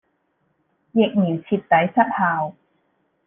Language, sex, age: Cantonese, female, 19-29